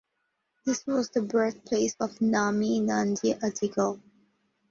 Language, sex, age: English, female, under 19